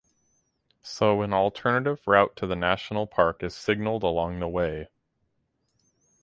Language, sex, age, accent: English, male, 30-39, United States English